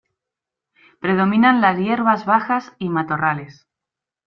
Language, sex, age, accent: Spanish, female, 40-49, España: Centro-Sur peninsular (Madrid, Toledo, Castilla-La Mancha)